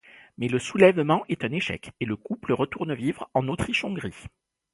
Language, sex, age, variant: French, male, 40-49, Français de métropole